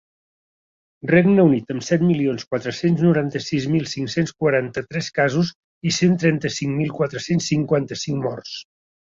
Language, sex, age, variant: Catalan, male, 60-69, Central